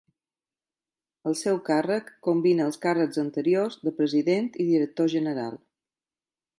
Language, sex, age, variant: Catalan, female, 50-59, Balear